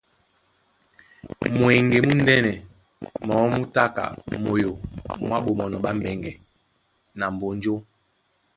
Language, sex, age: Duala, female, 19-29